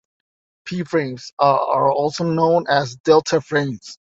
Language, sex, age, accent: English, male, 40-49, United States English